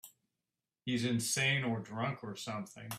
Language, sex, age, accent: English, male, 50-59, United States English